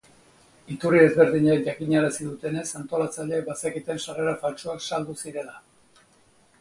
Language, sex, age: Basque, male, 60-69